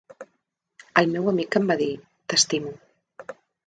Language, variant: Catalan, Central